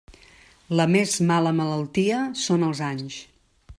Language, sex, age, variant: Catalan, female, 40-49, Central